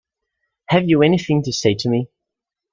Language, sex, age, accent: English, male, under 19, United States English